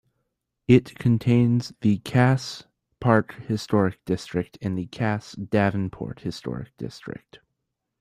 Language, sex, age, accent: English, male, under 19, United States English